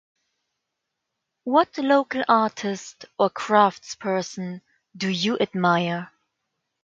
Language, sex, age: English, female, 19-29